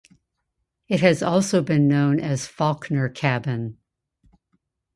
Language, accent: English, United States English